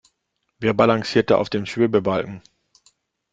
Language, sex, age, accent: German, male, 40-49, Deutschland Deutsch